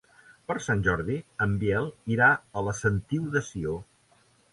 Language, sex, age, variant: Catalan, male, 60-69, Central